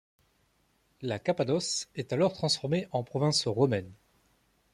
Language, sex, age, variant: French, male, 30-39, Français de métropole